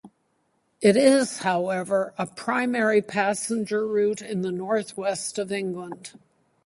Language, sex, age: English, female, 60-69